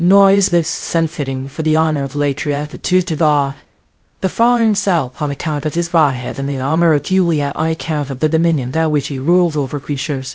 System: TTS, VITS